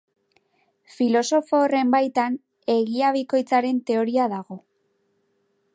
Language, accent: Basque, Mendebalekoa (Araba, Bizkaia, Gipuzkoako mendebaleko herri batzuk)